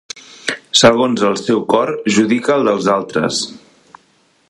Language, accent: Catalan, aprenent (recent, des del castellà)